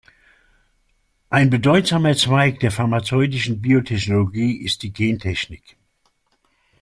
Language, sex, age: German, male, 60-69